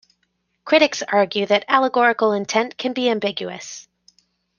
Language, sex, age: English, female, 30-39